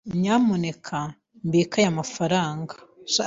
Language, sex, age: Kinyarwanda, female, 19-29